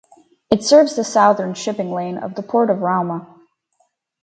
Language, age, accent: English, 19-29, Canadian English